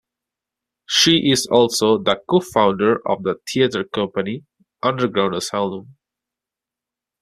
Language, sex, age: English, male, 19-29